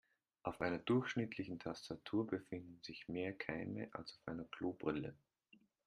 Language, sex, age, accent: German, male, 30-39, Österreichisches Deutsch